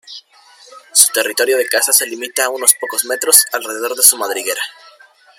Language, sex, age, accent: Spanish, male, under 19, España: Centro-Sur peninsular (Madrid, Toledo, Castilla-La Mancha)